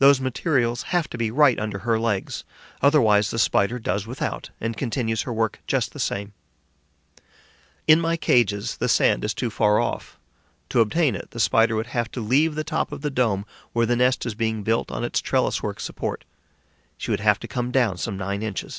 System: none